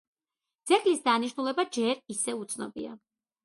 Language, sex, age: Georgian, female, 30-39